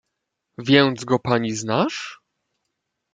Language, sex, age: Polish, male, 19-29